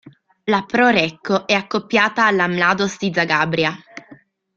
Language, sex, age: Italian, female, 19-29